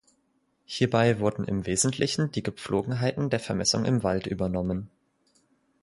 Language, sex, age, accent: German, male, 19-29, Deutschland Deutsch